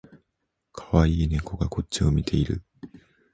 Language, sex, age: Japanese, male, 19-29